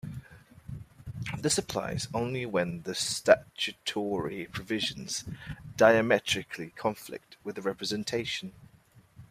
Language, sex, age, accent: English, male, 30-39, England English